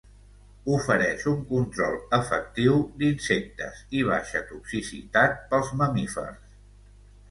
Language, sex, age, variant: Catalan, male, 60-69, Central